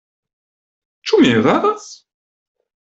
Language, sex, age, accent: Esperanto, male, 19-29, Internacia